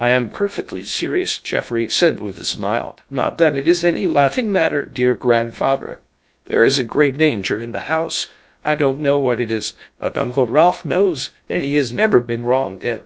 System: TTS, GlowTTS